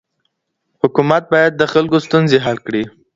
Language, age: Pashto, under 19